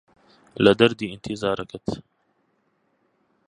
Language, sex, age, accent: Central Kurdish, male, 19-29, سۆرانی